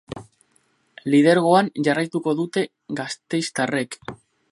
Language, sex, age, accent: Basque, male, 19-29, Mendebalekoa (Araba, Bizkaia, Gipuzkoako mendebaleko herri batzuk)